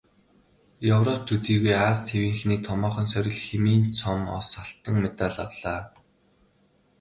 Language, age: Mongolian, 19-29